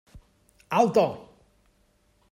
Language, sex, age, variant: Catalan, male, 40-49, Balear